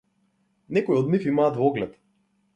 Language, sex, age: Macedonian, male, 19-29